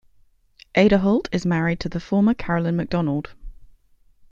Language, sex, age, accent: English, female, 19-29, England English